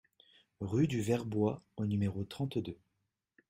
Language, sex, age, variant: French, male, 30-39, Français de métropole